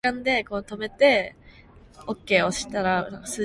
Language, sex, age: Korean, female, 19-29